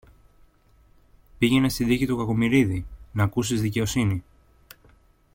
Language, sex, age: Greek, male, 30-39